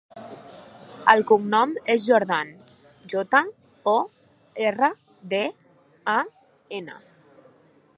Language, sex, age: Catalan, female, 30-39